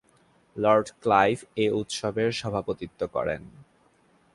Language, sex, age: Bengali, male, 19-29